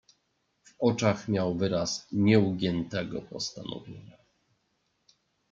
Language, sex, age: Polish, male, 30-39